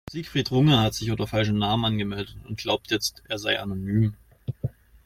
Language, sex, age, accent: German, male, 30-39, Deutschland Deutsch